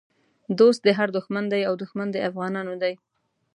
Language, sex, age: Pashto, female, 19-29